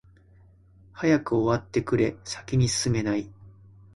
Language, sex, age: Japanese, male, 30-39